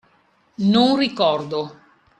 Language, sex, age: Italian, female, 50-59